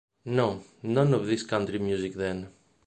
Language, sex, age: English, male, 40-49